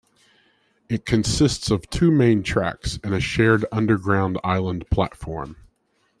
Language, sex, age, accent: English, male, 30-39, United States English